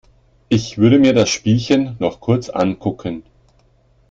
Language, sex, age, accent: German, male, 50-59, Deutschland Deutsch